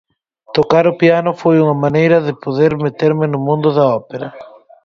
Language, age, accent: Galician, 19-29, Oriental (común en zona oriental)